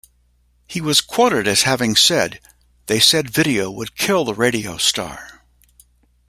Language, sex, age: English, male, 60-69